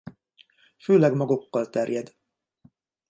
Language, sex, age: Hungarian, male, 50-59